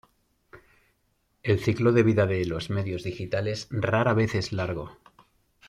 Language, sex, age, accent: Spanish, male, 40-49, España: Centro-Sur peninsular (Madrid, Toledo, Castilla-La Mancha)